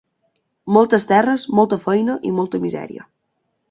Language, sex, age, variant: Catalan, female, 19-29, Balear